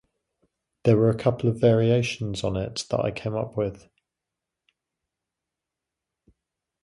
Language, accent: English, England English